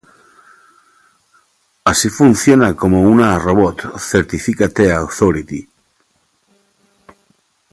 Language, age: Spanish, 40-49